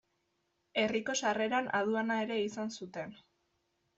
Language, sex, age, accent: Basque, female, 19-29, Mendebalekoa (Araba, Bizkaia, Gipuzkoako mendebaleko herri batzuk)